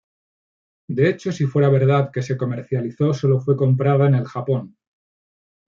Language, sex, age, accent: Spanish, male, 40-49, España: Norte peninsular (Asturias, Castilla y León, Cantabria, País Vasco, Navarra, Aragón, La Rioja, Guadalajara, Cuenca)